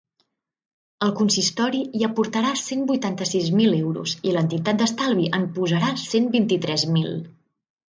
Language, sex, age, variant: Catalan, female, 19-29, Central